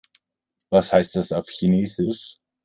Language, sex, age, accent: German, male, 50-59, Deutschland Deutsch